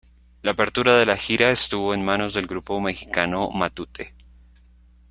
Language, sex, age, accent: Spanish, male, 19-29, Andino-Pacífico: Colombia, Perú, Ecuador, oeste de Bolivia y Venezuela andina